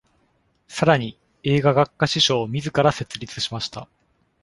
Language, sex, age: Japanese, male, 19-29